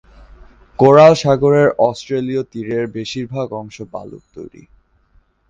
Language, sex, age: Bengali, male, under 19